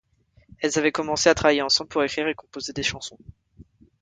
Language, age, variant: French, 30-39, Français de métropole